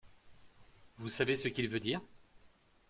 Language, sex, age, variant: French, male, 40-49, Français de métropole